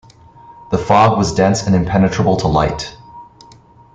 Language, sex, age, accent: English, male, 30-39, United States English